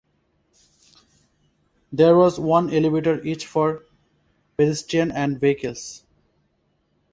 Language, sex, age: English, male, 30-39